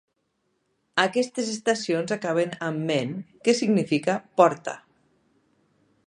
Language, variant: Catalan, Nord-Occidental